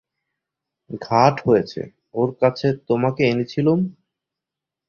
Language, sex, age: Bengali, male, 19-29